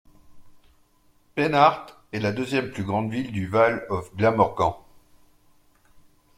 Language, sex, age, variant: French, male, 40-49, Français de métropole